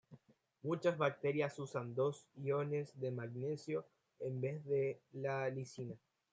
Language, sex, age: Spanish, male, 19-29